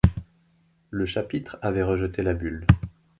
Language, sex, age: French, male, 40-49